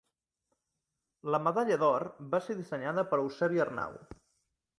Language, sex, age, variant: Catalan, male, 19-29, Central